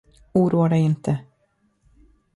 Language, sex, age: Swedish, male, 30-39